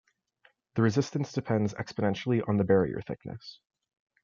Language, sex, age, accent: English, male, under 19, United States English